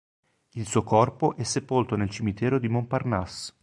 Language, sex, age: Italian, male, 40-49